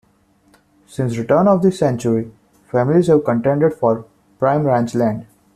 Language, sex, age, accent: English, male, 19-29, India and South Asia (India, Pakistan, Sri Lanka)